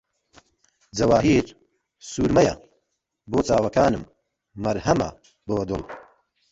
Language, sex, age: Central Kurdish, male, 30-39